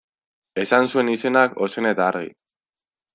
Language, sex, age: Basque, male, 19-29